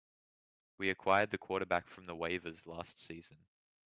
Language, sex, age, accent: English, male, under 19, Australian English